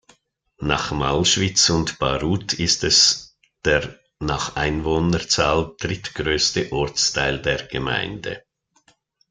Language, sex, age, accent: German, male, 60-69, Schweizerdeutsch